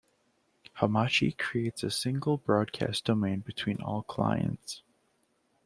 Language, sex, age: English, male, 19-29